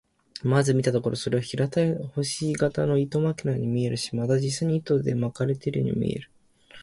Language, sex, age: Japanese, male, 19-29